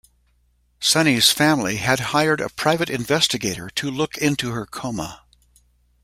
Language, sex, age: English, male, 60-69